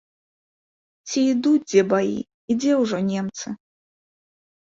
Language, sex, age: Belarusian, female, 30-39